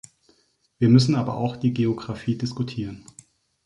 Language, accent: German, Deutschland Deutsch